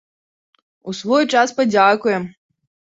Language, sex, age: Belarusian, female, 19-29